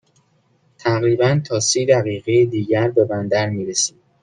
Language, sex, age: Persian, male, 19-29